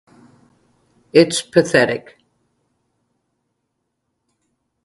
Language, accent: English, United States English